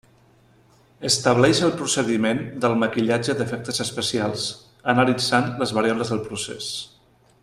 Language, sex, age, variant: Catalan, male, 40-49, Central